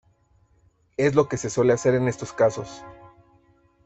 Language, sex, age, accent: Spanish, male, 19-29, México